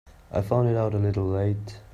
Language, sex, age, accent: English, male, 19-29, India and South Asia (India, Pakistan, Sri Lanka)